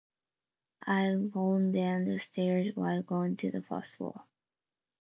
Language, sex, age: English, female, 19-29